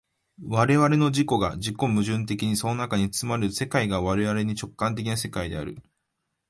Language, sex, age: Japanese, male, 19-29